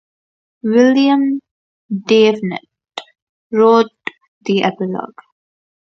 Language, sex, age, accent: English, female, under 19, India and South Asia (India, Pakistan, Sri Lanka)